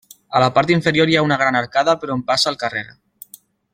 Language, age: Catalan, 19-29